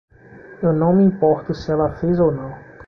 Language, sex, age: Portuguese, male, 30-39